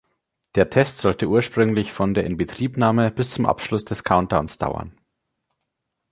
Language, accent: German, Deutschland Deutsch